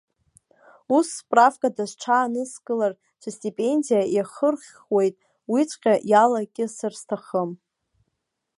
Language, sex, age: Abkhazian, female, 19-29